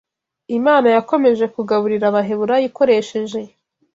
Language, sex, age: Kinyarwanda, female, 19-29